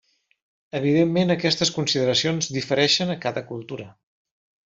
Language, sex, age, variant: Catalan, male, 50-59, Central